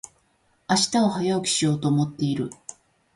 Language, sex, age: Japanese, female, 50-59